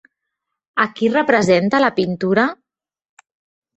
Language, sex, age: Catalan, female, 30-39